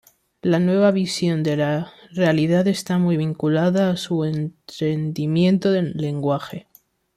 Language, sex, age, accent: Spanish, male, under 19, España: Centro-Sur peninsular (Madrid, Toledo, Castilla-La Mancha)